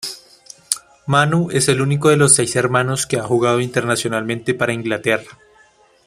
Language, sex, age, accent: Spanish, male, 19-29, América central